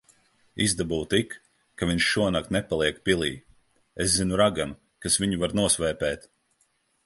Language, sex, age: Latvian, male, 30-39